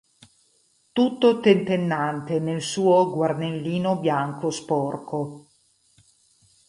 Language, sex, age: Italian, female, 40-49